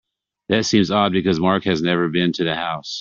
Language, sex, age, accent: English, male, 50-59, United States English